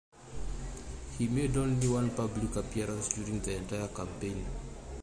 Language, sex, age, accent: English, male, 30-39, Southern African (South Africa, Zimbabwe, Namibia)